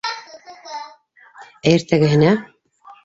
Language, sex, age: Bashkir, female, 60-69